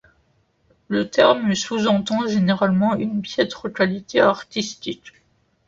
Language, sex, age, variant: French, male, under 19, Français de métropole